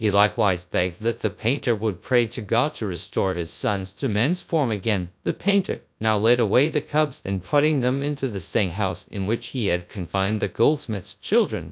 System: TTS, GradTTS